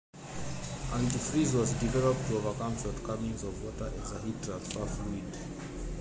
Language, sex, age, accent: English, male, 30-39, Southern African (South Africa, Zimbabwe, Namibia)